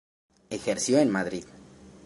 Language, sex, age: Spanish, male, 30-39